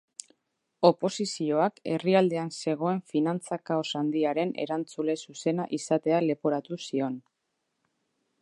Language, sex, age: Basque, female, 30-39